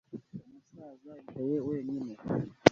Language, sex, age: Kinyarwanda, male, 40-49